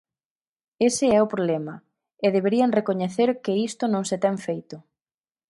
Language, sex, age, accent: Galician, female, 19-29, Central (gheada); Normativo (estándar)